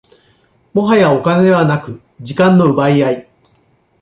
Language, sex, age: Japanese, male, 50-59